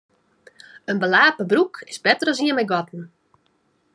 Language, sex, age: Western Frisian, female, 30-39